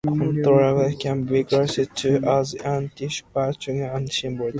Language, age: English, 19-29